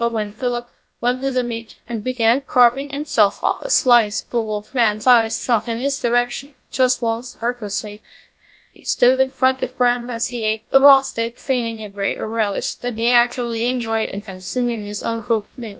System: TTS, GlowTTS